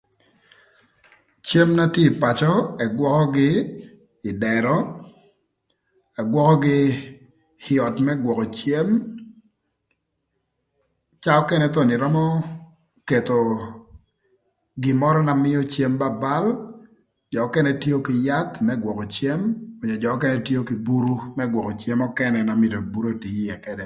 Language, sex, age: Thur, male, 30-39